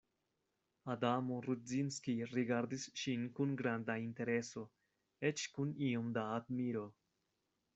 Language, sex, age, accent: Esperanto, male, 19-29, Internacia